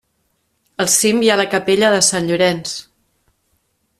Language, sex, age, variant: Catalan, female, 40-49, Central